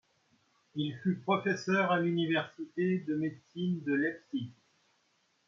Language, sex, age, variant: French, male, 60-69, Français de métropole